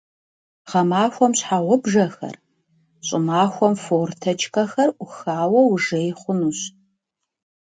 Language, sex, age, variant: Kabardian, female, 50-59, Адыгэбзэ (Къэбэрдей, Кирил, псоми зэдай)